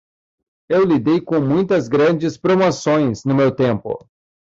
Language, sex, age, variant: Portuguese, male, 30-39, Portuguese (Brasil)